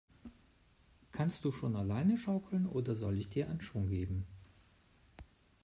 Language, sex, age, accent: German, male, 40-49, Deutschland Deutsch